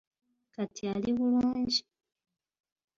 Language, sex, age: Ganda, female, 30-39